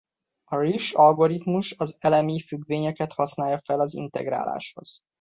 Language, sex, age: Hungarian, male, 30-39